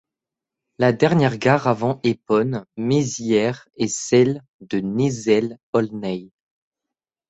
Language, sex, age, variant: French, male, under 19, Français de métropole